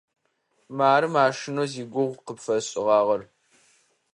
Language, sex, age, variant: Adyghe, male, under 19, Адыгабзэ (Кирил, пстэумэ зэдыряе)